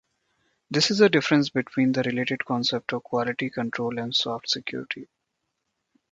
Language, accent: English, India and South Asia (India, Pakistan, Sri Lanka)